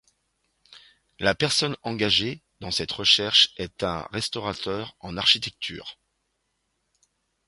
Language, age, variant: French, 40-49, Français de métropole